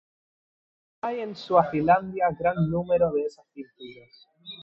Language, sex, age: Spanish, male, 19-29